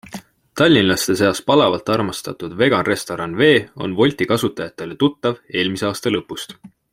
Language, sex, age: Estonian, male, 19-29